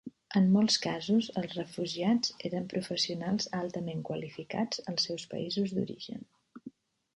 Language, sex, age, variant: Catalan, female, 50-59, Central